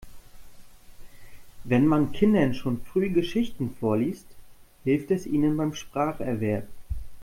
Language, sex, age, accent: German, male, 30-39, Deutschland Deutsch